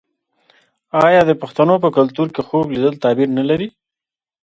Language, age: Pashto, 30-39